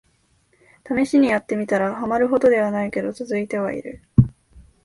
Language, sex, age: Japanese, female, 19-29